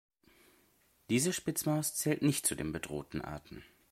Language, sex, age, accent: German, male, under 19, Deutschland Deutsch